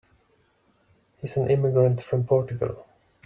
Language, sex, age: English, male, 30-39